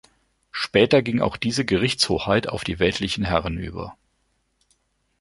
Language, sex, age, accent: German, male, 50-59, Deutschland Deutsch